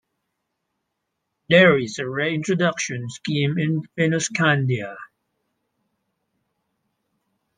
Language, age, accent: English, 19-29, Singaporean English